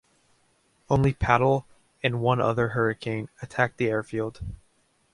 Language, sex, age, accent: English, male, 19-29, United States English